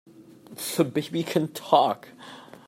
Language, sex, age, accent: English, male, 19-29, United States English